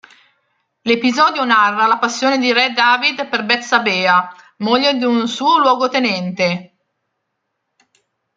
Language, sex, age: Italian, female, 30-39